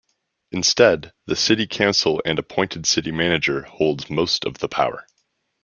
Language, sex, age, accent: English, male, 19-29, Canadian English